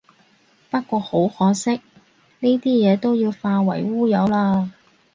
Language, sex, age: Cantonese, female, 30-39